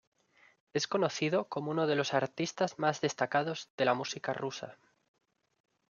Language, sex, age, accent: Spanish, male, 19-29, España: Norte peninsular (Asturias, Castilla y León, Cantabria, País Vasco, Navarra, Aragón, La Rioja, Guadalajara, Cuenca)